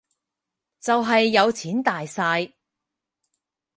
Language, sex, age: Cantonese, female, 30-39